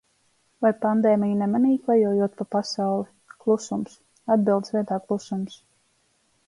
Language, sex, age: Latvian, female, 30-39